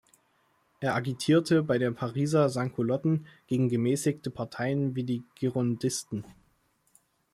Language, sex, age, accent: German, male, 19-29, Deutschland Deutsch